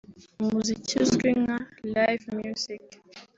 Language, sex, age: Kinyarwanda, female, 19-29